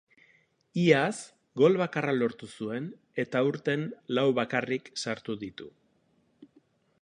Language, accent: Basque, Erdialdekoa edo Nafarra (Gipuzkoa, Nafarroa)